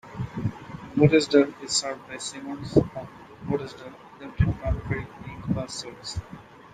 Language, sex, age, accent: English, male, 19-29, India and South Asia (India, Pakistan, Sri Lanka)